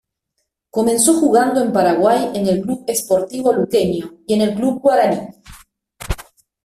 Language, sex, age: Spanish, female, 40-49